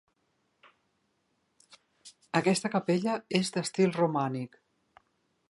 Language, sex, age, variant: Catalan, female, 60-69, Central